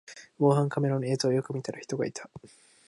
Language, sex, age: Japanese, male, 19-29